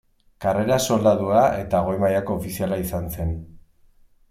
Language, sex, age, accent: Basque, male, 30-39, Mendebalekoa (Araba, Bizkaia, Gipuzkoako mendebaleko herri batzuk)